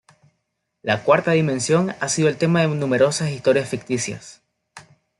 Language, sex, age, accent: Spanish, male, 19-29, Caribe: Cuba, Venezuela, Puerto Rico, República Dominicana, Panamá, Colombia caribeña, México caribeño, Costa del golfo de México